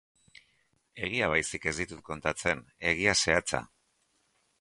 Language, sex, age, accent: Basque, male, 40-49, Mendebalekoa (Araba, Bizkaia, Gipuzkoako mendebaleko herri batzuk)